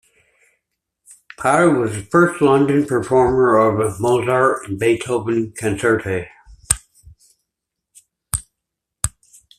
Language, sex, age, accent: English, male, 50-59, United States English